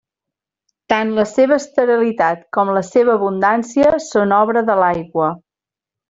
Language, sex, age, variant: Catalan, female, 40-49, Central